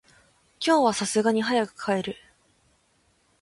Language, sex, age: Japanese, female, under 19